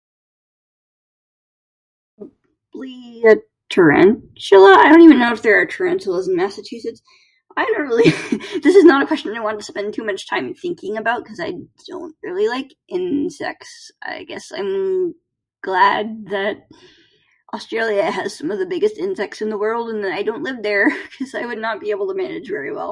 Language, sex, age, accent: English, female, 30-39, United States English